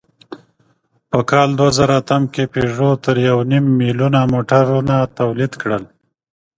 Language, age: Pashto, 30-39